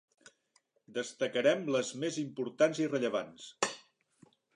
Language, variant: Catalan, Central